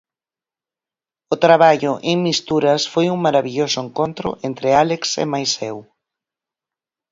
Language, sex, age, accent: Galician, female, 40-49, Oriental (común en zona oriental)